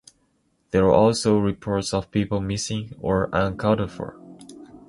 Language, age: English, 19-29